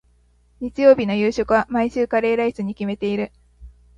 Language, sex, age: Japanese, female, 19-29